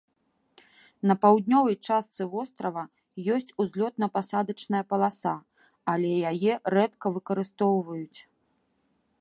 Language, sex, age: Belarusian, female, 30-39